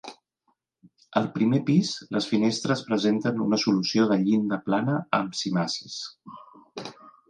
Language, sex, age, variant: Catalan, male, 40-49, Central